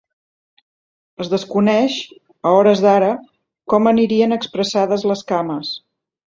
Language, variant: Catalan, Central